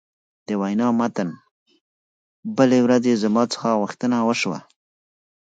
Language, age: Pashto, 30-39